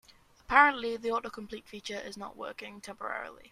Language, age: English, 19-29